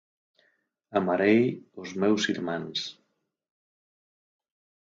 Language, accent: Galician, Central (gheada); Normativo (estándar)